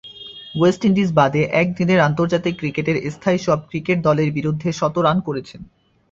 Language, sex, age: Bengali, male, under 19